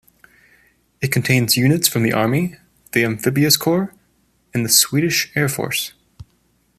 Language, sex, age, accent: English, male, 30-39, United States English